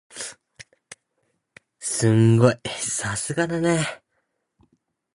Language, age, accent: Japanese, under 19, 標準語